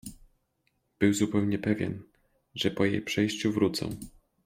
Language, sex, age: Polish, male, 19-29